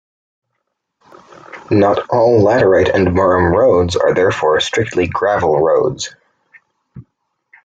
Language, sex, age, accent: English, male, under 19, United States English